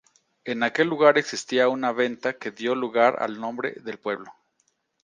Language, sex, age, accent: Spanish, male, 40-49, México